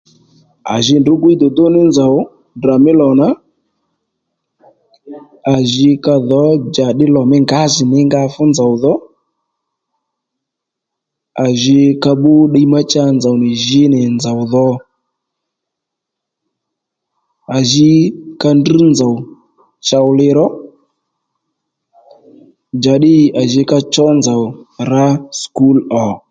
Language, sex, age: Lendu, male, 30-39